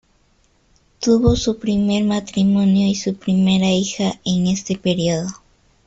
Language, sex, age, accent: Spanish, female, under 19, Andino-Pacífico: Colombia, Perú, Ecuador, oeste de Bolivia y Venezuela andina